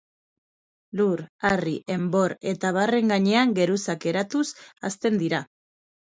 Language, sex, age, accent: Basque, female, 30-39, Erdialdekoa edo Nafarra (Gipuzkoa, Nafarroa)